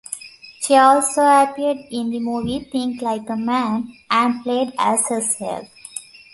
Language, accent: English, United States English